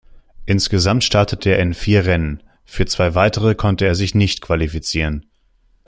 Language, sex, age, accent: German, male, 19-29, Deutschland Deutsch